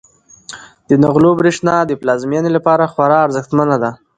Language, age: Pashto, under 19